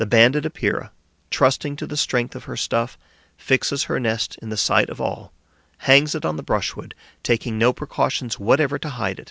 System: none